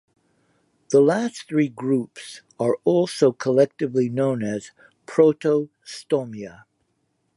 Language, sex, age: English, male, 70-79